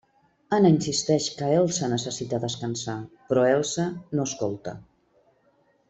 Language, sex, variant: Catalan, female, Central